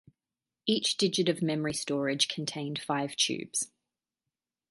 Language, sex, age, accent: English, female, 19-29, Australian English